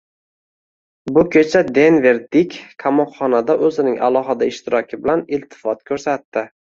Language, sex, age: Uzbek, male, 19-29